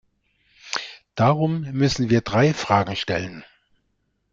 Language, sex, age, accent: German, male, 60-69, Deutschland Deutsch